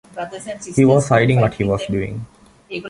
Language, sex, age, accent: English, male, under 19, England English